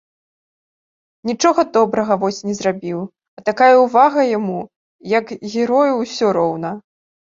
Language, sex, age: Belarusian, female, under 19